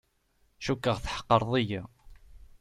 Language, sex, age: Kabyle, male, 30-39